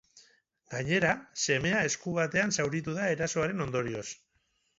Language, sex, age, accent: Basque, male, 30-39, Mendebalekoa (Araba, Bizkaia, Gipuzkoako mendebaleko herri batzuk)